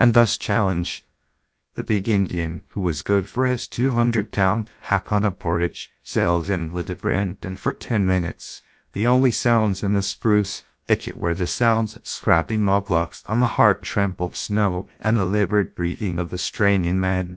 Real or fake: fake